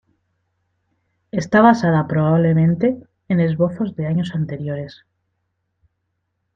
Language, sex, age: Spanish, female, 30-39